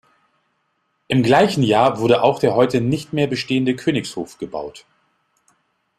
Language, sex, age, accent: German, male, 40-49, Deutschland Deutsch